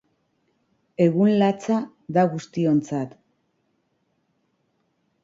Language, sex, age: Basque, female, 40-49